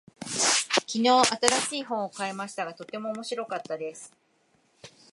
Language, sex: Japanese, female